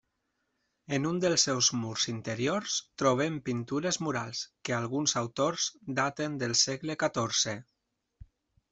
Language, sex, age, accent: Catalan, male, 30-39, valencià